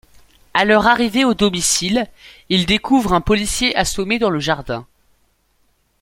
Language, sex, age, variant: French, male, under 19, Français de métropole